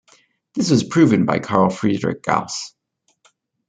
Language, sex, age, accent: English, male, 30-39, United States English